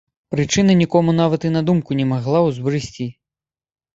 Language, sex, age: Belarusian, male, 19-29